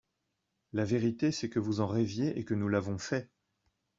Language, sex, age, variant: French, male, 40-49, Français de métropole